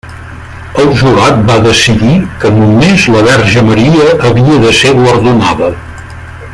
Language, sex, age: Catalan, male, 60-69